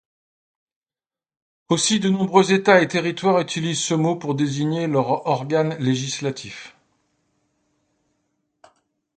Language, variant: French, Français de métropole